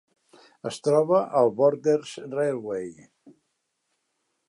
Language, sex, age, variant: Catalan, male, 60-69, Central